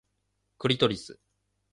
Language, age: Japanese, 19-29